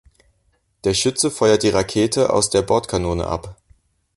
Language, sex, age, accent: German, male, 19-29, Deutschland Deutsch